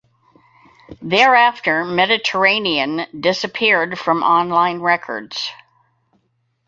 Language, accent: English, United States English